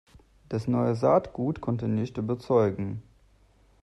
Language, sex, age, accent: German, male, 30-39, Deutschland Deutsch